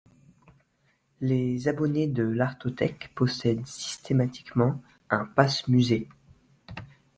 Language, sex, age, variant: French, male, under 19, Français de métropole